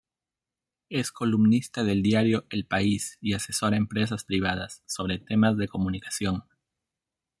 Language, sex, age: Spanish, male, 30-39